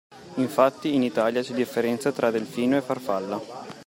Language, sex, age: Italian, male, 30-39